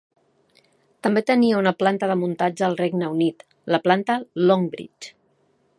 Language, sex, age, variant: Catalan, female, 50-59, Central